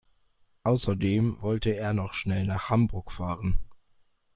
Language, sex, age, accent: German, male, under 19, Deutschland Deutsch